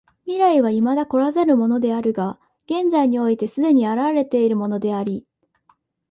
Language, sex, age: Japanese, female, 19-29